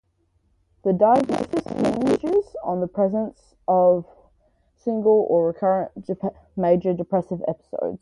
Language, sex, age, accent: English, female, under 19, Australian English